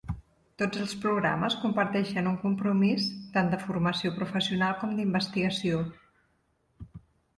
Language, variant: Catalan, Central